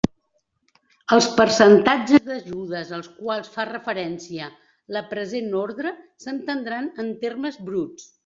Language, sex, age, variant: Catalan, female, 60-69, Central